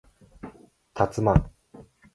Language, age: Japanese, 19-29